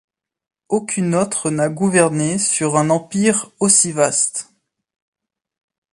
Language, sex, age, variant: French, male, 19-29, Français de métropole